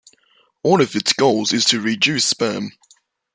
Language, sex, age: English, male, under 19